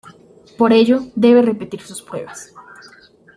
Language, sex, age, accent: Spanish, female, under 19, Andino-Pacífico: Colombia, Perú, Ecuador, oeste de Bolivia y Venezuela andina